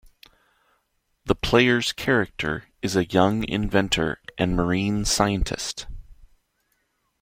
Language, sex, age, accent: English, male, 30-39, United States English